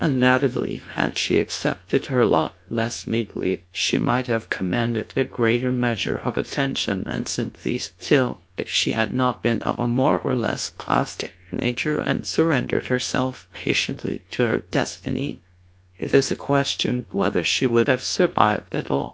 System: TTS, GlowTTS